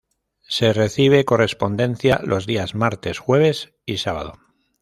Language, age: Spanish, 30-39